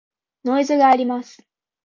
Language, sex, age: Japanese, female, 19-29